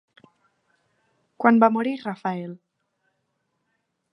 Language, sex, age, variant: Catalan, female, 19-29, Nord-Occidental